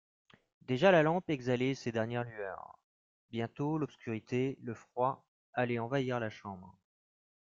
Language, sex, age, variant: French, male, 30-39, Français de métropole